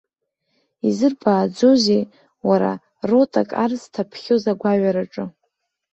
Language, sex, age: Abkhazian, female, under 19